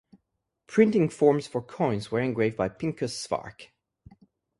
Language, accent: English, French